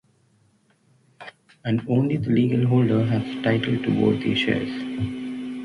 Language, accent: English, India and South Asia (India, Pakistan, Sri Lanka)